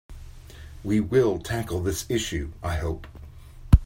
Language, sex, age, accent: English, male, 50-59, United States English